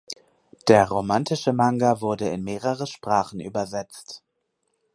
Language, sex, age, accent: German, male, 30-39, Deutschland Deutsch